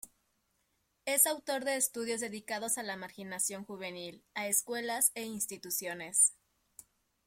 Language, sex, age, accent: Spanish, female, 19-29, México